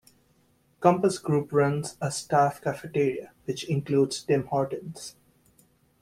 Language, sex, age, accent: English, male, 19-29, United States English